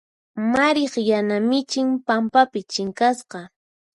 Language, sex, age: Puno Quechua, female, 19-29